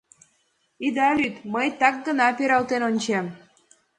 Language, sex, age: Mari, female, 19-29